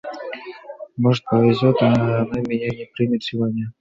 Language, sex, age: Russian, male, 19-29